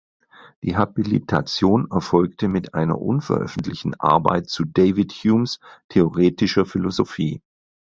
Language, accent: German, Deutschland Deutsch